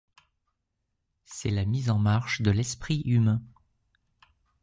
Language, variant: French, Français de métropole